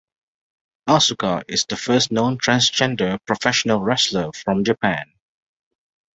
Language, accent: English, Malaysian English